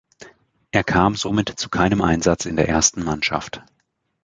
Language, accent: German, Deutschland Deutsch